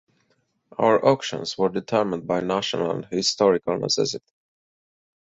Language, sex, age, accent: English, male, 40-49, United States English